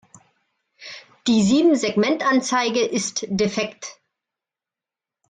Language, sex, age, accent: German, female, 40-49, Deutschland Deutsch